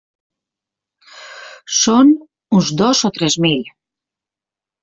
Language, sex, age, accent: Catalan, female, 50-59, valencià